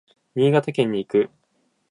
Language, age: Japanese, 19-29